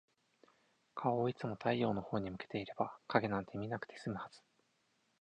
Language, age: Japanese, 19-29